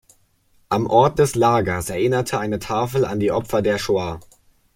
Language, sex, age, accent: German, male, under 19, Deutschland Deutsch